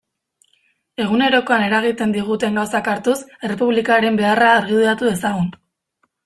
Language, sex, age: Basque, female, 19-29